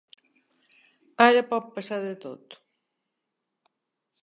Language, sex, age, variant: Catalan, female, 60-69, Balear